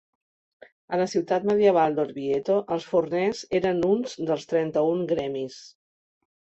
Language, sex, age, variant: Catalan, female, 50-59, Central